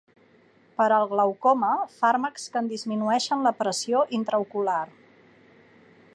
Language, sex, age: Catalan, female, 40-49